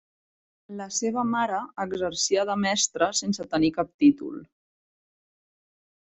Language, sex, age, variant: Catalan, female, 30-39, Central